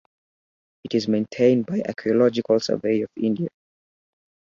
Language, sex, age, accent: English, male, 19-29, United States English